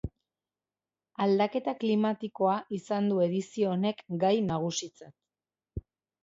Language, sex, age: Basque, female, 30-39